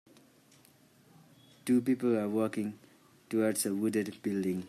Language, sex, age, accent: English, male, 19-29, India and South Asia (India, Pakistan, Sri Lanka)